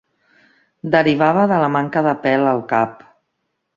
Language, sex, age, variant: Catalan, female, 40-49, Central